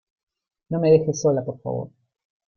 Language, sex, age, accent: Spanish, male, 40-49, Rioplatense: Argentina, Uruguay, este de Bolivia, Paraguay